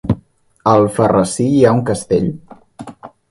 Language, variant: Catalan, Central